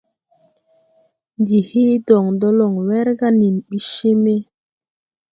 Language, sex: Tupuri, female